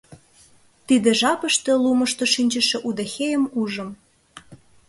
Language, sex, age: Mari, female, 19-29